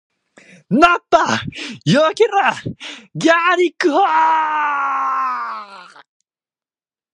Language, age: Japanese, 19-29